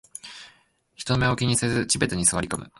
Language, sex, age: Japanese, male, 19-29